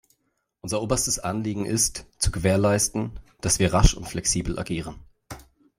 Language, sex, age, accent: German, male, 30-39, Deutschland Deutsch